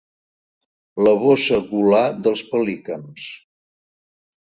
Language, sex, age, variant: Catalan, male, 60-69, Central